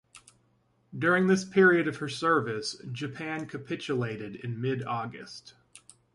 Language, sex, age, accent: English, male, 30-39, United States English